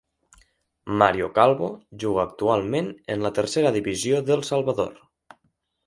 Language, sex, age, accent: Catalan, male, 19-29, central; nord-occidental